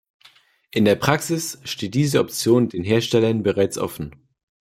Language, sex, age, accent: German, male, 19-29, Deutschland Deutsch